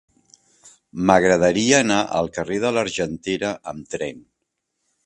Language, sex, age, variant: Catalan, male, 60-69, Central